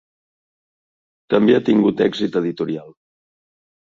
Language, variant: Catalan, Central